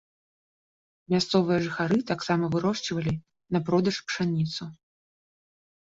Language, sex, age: Belarusian, female, 30-39